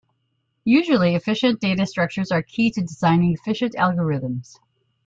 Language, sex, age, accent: English, female, 60-69, United States English